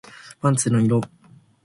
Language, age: Japanese, 19-29